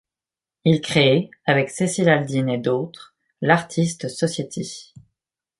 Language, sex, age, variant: French, male, under 19, Français de métropole